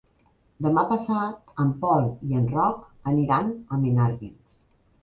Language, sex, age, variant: Catalan, female, 50-59, Central